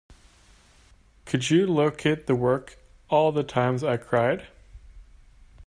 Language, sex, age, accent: English, male, 19-29, United States English